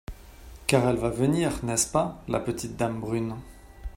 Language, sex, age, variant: French, male, 40-49, Français de métropole